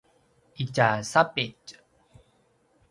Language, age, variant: Paiwan, 30-39, pinayuanan a kinaikacedasan (東排灣語)